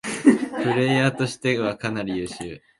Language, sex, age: Japanese, male, under 19